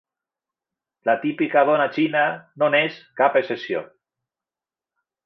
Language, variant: Catalan, Central